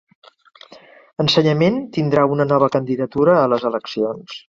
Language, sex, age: Catalan, female, 70-79